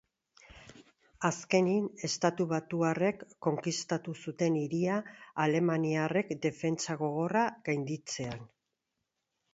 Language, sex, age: Basque, female, 50-59